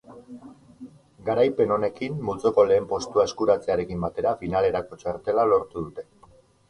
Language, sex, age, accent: Basque, male, 40-49, Erdialdekoa edo Nafarra (Gipuzkoa, Nafarroa)